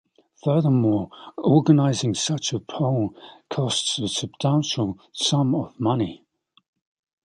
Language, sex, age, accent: English, male, 40-49, England English